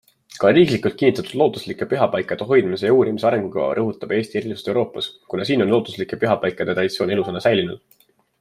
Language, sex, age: Estonian, male, 19-29